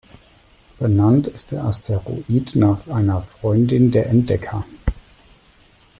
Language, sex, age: German, male, 40-49